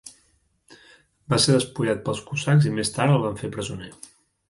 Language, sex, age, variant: Catalan, male, 30-39, Central